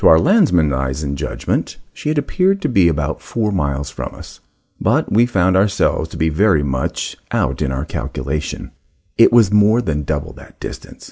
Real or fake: real